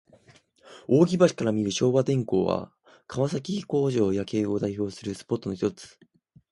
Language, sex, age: Japanese, male, under 19